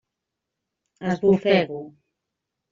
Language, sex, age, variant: Catalan, female, 30-39, Central